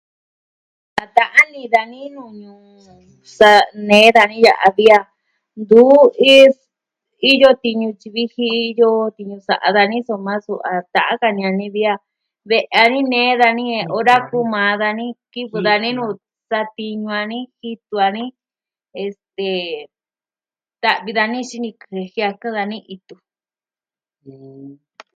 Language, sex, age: Southwestern Tlaxiaco Mixtec, female, 60-69